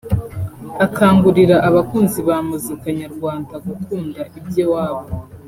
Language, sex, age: Kinyarwanda, female, under 19